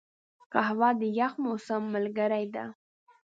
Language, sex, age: Pashto, female, 19-29